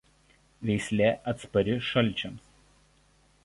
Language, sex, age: Lithuanian, male, 30-39